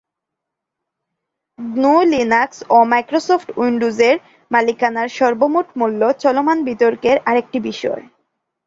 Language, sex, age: Bengali, female, 19-29